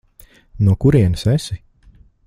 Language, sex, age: Latvian, male, 30-39